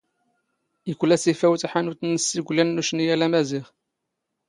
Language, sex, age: Standard Moroccan Tamazight, male, 30-39